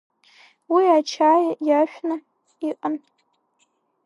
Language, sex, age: Abkhazian, female, under 19